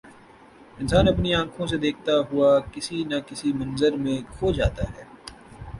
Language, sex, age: Urdu, male, 19-29